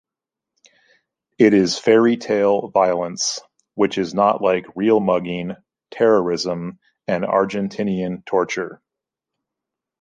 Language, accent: English, United States English